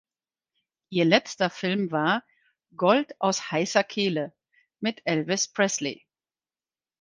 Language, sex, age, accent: German, female, 50-59, Deutschland Deutsch